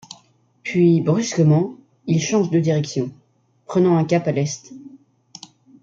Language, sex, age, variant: French, male, under 19, Français de métropole